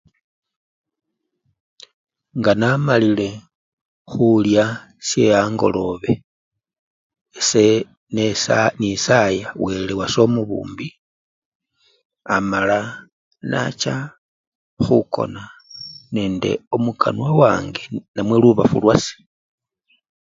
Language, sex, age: Luyia, male, 40-49